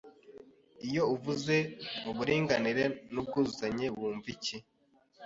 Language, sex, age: Kinyarwanda, male, 19-29